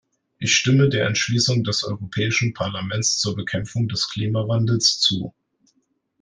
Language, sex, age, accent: German, male, 19-29, Deutschland Deutsch